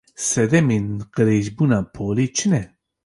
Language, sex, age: Kurdish, male, 40-49